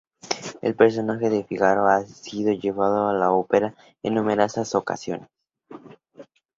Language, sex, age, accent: Spanish, male, under 19, México